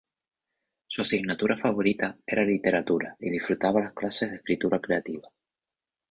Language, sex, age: Spanish, male, 19-29